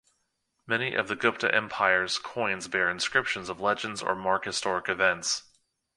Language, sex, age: English, male, 30-39